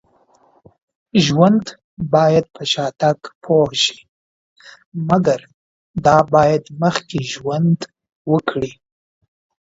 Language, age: Pashto, 19-29